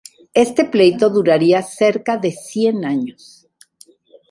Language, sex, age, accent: Spanish, female, 60-69, México